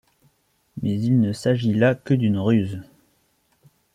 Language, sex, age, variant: French, male, 19-29, Français de métropole